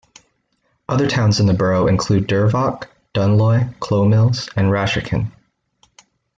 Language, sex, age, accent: English, male, 19-29, United States English